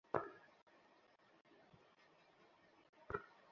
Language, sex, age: Bengali, male, 19-29